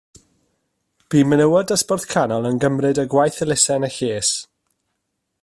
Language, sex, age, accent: Welsh, male, 30-39, Y Deyrnas Unedig Cymraeg